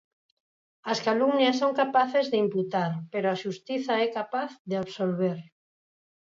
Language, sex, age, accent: Galician, female, 50-59, Normativo (estándar)